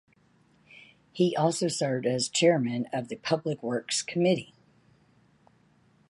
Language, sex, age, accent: English, female, 40-49, United States English